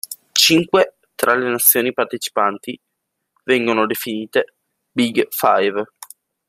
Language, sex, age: Italian, male, under 19